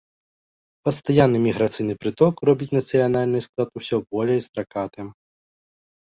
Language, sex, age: Belarusian, male, 19-29